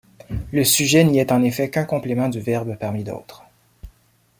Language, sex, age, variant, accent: French, male, 40-49, Français d'Amérique du Nord, Français du Canada